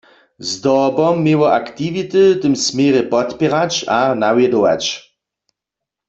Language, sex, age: Upper Sorbian, male, 40-49